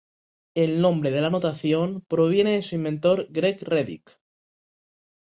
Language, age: Spanish, under 19